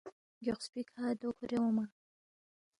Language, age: Balti, 19-29